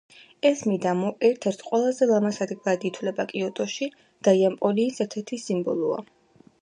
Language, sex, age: Georgian, female, 19-29